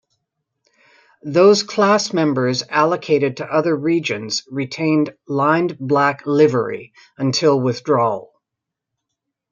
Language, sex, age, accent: English, female, 50-59, Canadian English